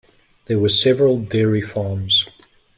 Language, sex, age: English, male, 40-49